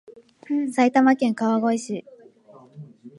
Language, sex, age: Japanese, female, 19-29